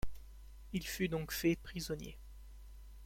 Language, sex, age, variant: French, male, 19-29, Français de métropole